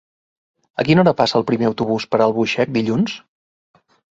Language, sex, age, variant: Catalan, male, 40-49, Central